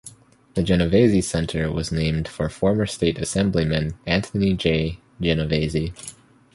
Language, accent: English, Canadian English